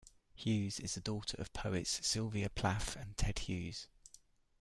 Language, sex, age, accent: English, male, 50-59, England English